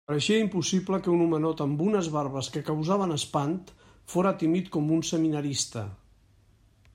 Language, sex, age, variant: Catalan, male, 50-59, Central